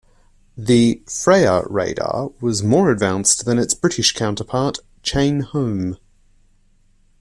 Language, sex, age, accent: English, male, 19-29, Australian English